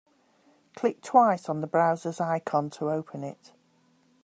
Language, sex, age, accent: English, female, 50-59, England English